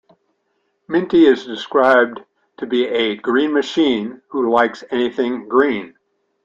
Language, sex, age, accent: English, male, 70-79, Canadian English